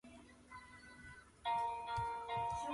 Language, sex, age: English, male, 19-29